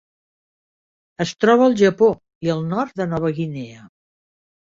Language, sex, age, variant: Catalan, female, 60-69, Central